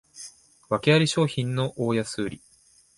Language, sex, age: Japanese, male, 19-29